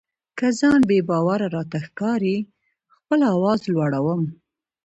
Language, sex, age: Pashto, female, 19-29